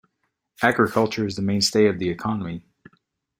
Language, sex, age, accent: English, male, 40-49, United States English